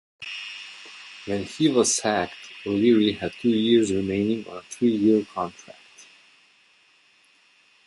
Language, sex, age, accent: English, male, 30-39, United States English